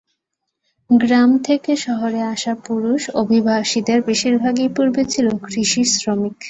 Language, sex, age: Bengali, female, 19-29